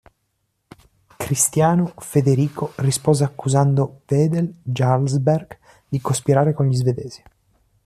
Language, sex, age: Italian, male, 19-29